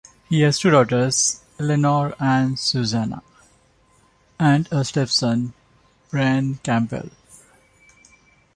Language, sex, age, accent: English, male, 30-39, India and South Asia (India, Pakistan, Sri Lanka)